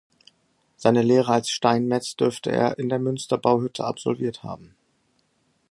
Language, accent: German, Norddeutsch